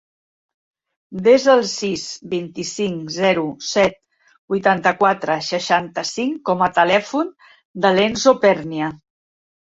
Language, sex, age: Catalan, female, 60-69